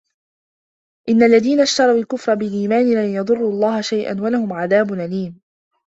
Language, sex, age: Arabic, female, 19-29